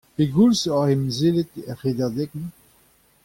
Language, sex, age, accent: Breton, male, 60-69, Kerneveg